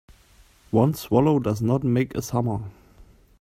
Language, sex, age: English, male, 30-39